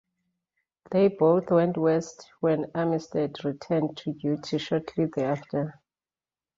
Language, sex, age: English, female, 40-49